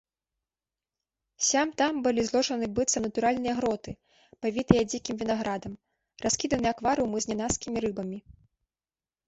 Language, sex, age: Belarusian, female, 19-29